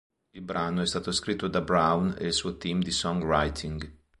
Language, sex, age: Italian, male, 40-49